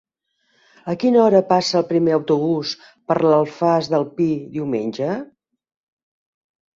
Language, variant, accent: Catalan, Central, central